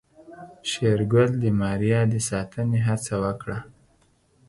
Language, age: Pashto, 30-39